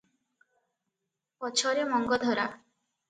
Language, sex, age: Odia, female, 19-29